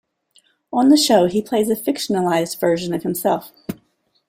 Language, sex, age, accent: English, female, 40-49, United States English